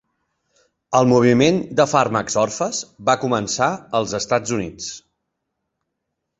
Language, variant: Catalan, Central